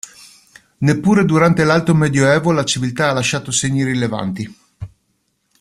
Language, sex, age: Italian, male, 50-59